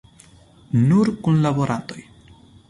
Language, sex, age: Esperanto, male, 19-29